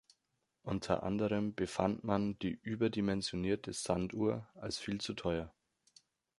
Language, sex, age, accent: German, male, 19-29, Deutschland Deutsch